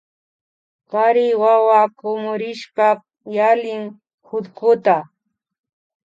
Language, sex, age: Imbabura Highland Quichua, female, 30-39